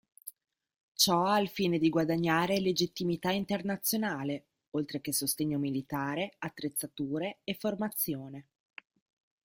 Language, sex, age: Italian, female, 30-39